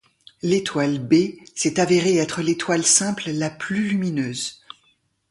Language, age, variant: French, 60-69, Français de métropole